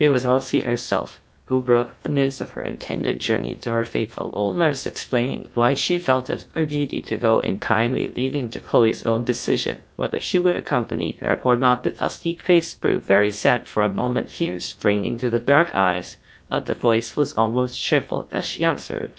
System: TTS, GlowTTS